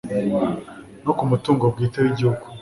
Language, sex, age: Kinyarwanda, male, 19-29